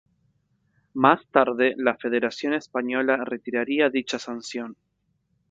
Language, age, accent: Spanish, 19-29, Rioplatense: Argentina, Uruguay, este de Bolivia, Paraguay